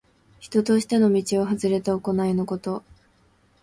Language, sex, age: Japanese, female, 19-29